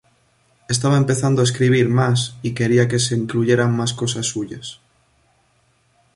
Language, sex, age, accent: Spanish, male, 19-29, España: Norte peninsular (Asturias, Castilla y León, Cantabria, País Vasco, Navarra, Aragón, La Rioja, Guadalajara, Cuenca)